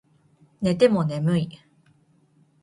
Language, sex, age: Japanese, female, 19-29